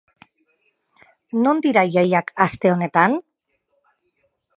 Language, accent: Basque, Mendebalekoa (Araba, Bizkaia, Gipuzkoako mendebaleko herri batzuk)